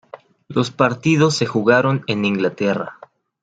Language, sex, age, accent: Spanish, male, 19-29, México